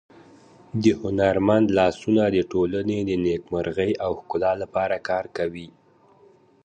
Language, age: Pashto, 19-29